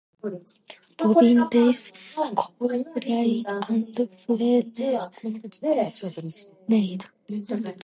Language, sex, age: English, female, under 19